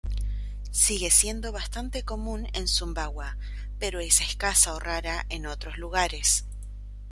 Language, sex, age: Spanish, female, 19-29